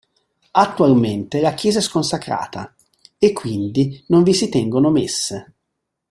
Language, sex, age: Italian, male, 50-59